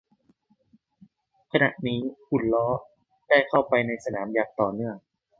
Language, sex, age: Thai, male, 19-29